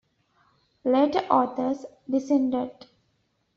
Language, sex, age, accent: English, female, 19-29, England English